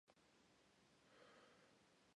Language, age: English, 19-29